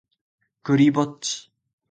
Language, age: Japanese, 19-29